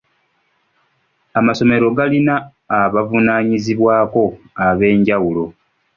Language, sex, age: Ganda, male, 30-39